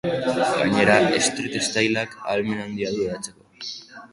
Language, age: Basque, under 19